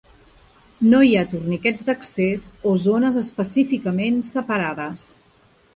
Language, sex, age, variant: Catalan, female, 40-49, Central